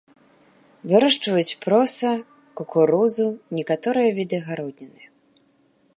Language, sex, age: Belarusian, female, 19-29